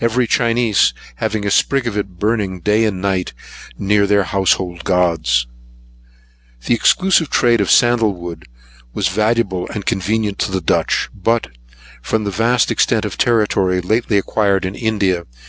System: none